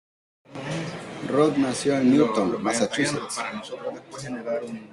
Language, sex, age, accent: Spanish, male, 19-29, América central